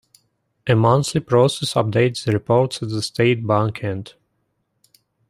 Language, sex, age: English, male, 19-29